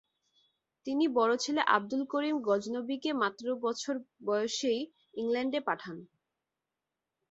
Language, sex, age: Bengali, female, 19-29